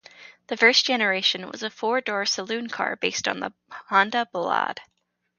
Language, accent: English, United States English; Canadian English